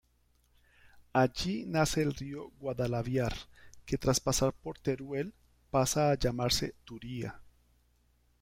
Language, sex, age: Spanish, male, 50-59